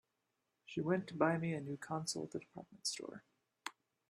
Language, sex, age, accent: English, male, 30-39, United States English